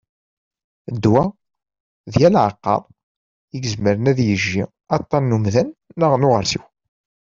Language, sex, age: Kabyle, male, 30-39